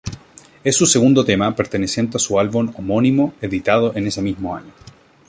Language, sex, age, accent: Spanish, male, 19-29, Chileno: Chile, Cuyo